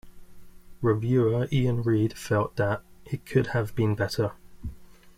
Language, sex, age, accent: English, male, 30-39, England English